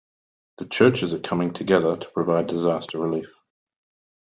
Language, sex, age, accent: English, male, 30-39, Australian English